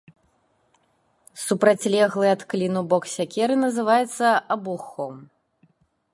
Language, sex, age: Belarusian, female, 30-39